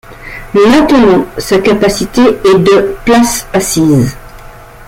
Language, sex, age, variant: French, female, 50-59, Français de métropole